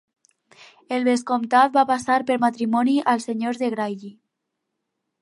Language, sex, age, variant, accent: Catalan, female, under 19, Alacantí, aprenent (recent, des del castellà)